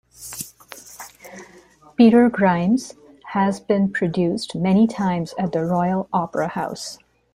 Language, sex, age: English, female, 50-59